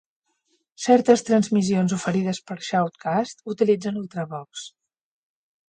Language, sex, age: Catalan, female, 60-69